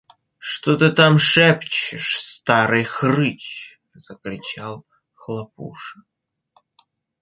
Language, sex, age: Russian, male, 19-29